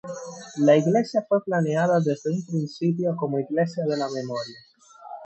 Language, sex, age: Spanish, male, 19-29